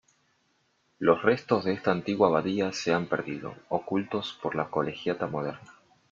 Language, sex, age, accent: Spanish, male, 19-29, Rioplatense: Argentina, Uruguay, este de Bolivia, Paraguay